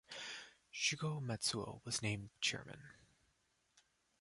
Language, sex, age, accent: English, male, 19-29, United States English